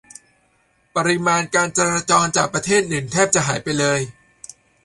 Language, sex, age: Thai, male, 30-39